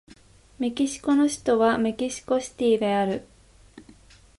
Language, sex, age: Japanese, female, 19-29